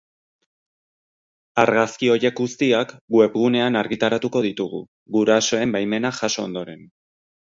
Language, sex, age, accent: Basque, male, 30-39, Erdialdekoa edo Nafarra (Gipuzkoa, Nafarroa)